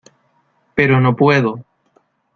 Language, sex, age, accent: Spanish, male, 19-29, Chileno: Chile, Cuyo